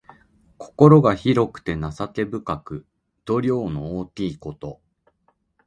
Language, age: Japanese, 40-49